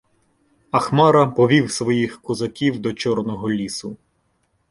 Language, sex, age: Ukrainian, male, 19-29